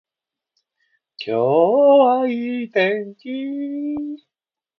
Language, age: Japanese, 30-39